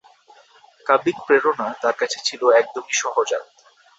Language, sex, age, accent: Bengali, male, 19-29, Bangla